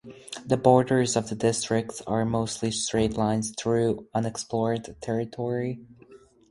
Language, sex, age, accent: English, male, 19-29, United States English